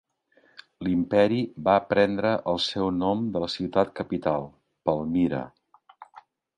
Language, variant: Catalan, Central